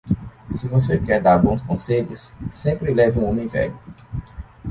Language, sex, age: Portuguese, male, 19-29